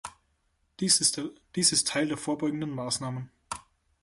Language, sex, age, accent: German, male, 19-29, Österreichisches Deutsch